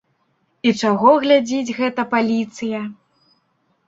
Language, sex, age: Belarusian, female, 19-29